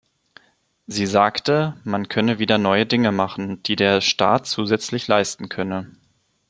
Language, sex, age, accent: German, male, 19-29, Deutschland Deutsch